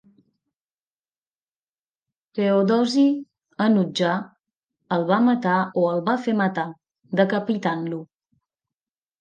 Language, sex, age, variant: Catalan, female, 30-39, Nord-Occidental